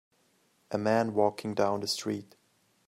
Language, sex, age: English, male, 19-29